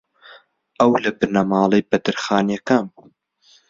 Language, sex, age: Central Kurdish, male, under 19